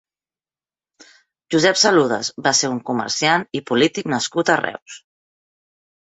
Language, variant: Catalan, Central